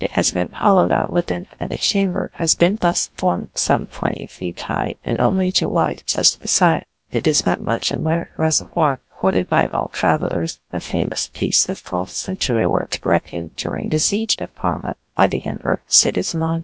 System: TTS, GlowTTS